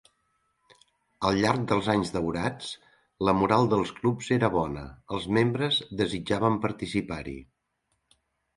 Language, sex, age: Catalan, male, 60-69